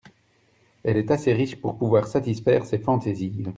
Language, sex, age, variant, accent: French, male, 30-39, Français d'Europe, Français de Belgique